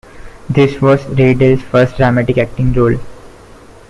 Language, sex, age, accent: English, male, 19-29, India and South Asia (India, Pakistan, Sri Lanka)